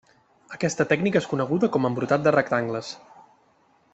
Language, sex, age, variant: Catalan, male, 30-39, Central